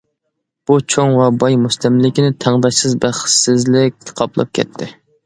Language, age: Uyghur, 19-29